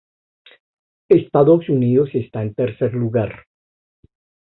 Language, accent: Spanish, Andino-Pacífico: Colombia, Perú, Ecuador, oeste de Bolivia y Venezuela andina